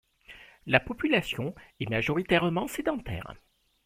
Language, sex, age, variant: French, male, 40-49, Français de métropole